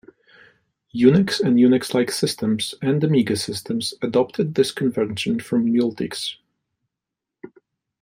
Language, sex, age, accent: English, male, 30-39, United States English